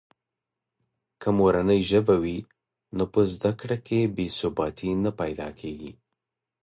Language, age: Pashto, 19-29